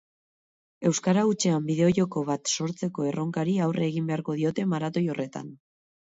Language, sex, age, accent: Basque, female, 19-29, Mendebalekoa (Araba, Bizkaia, Gipuzkoako mendebaleko herri batzuk)